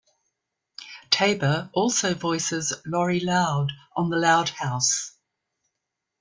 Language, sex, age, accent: English, female, 60-69, New Zealand English